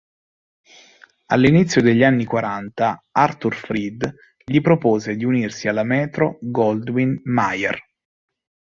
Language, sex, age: Italian, male, 30-39